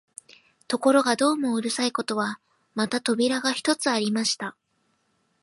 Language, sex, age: Japanese, female, 19-29